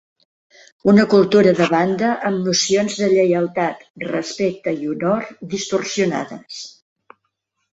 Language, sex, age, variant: Catalan, female, 60-69, Central